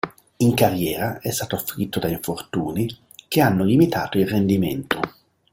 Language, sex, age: Italian, male, 50-59